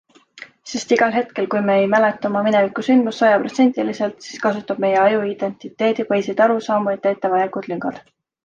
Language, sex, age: Estonian, female, 19-29